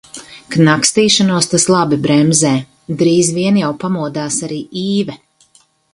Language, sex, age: Latvian, female, 50-59